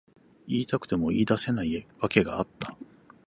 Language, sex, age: Japanese, male, 40-49